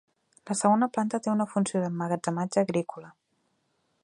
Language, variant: Catalan, Central